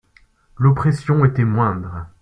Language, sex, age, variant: French, male, 19-29, Français de métropole